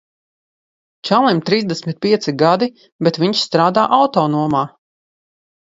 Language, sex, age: Latvian, female, 30-39